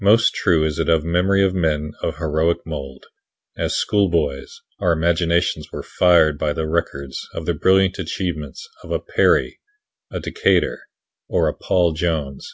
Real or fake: real